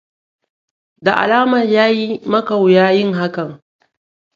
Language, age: Hausa, 19-29